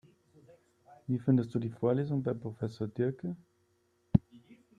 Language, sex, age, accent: German, male, 30-39, Deutschland Deutsch